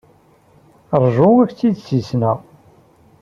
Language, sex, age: Kabyle, male, 40-49